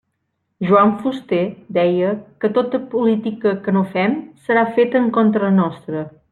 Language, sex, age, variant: Catalan, female, 30-39, Central